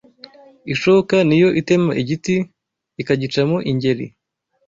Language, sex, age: Kinyarwanda, male, 19-29